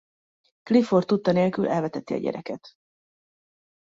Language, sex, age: Hungarian, female, 19-29